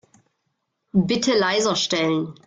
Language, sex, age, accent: German, female, 40-49, Deutschland Deutsch